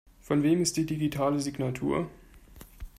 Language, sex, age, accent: German, male, 19-29, Deutschland Deutsch